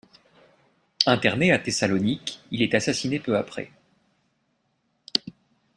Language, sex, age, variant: French, male, 30-39, Français de métropole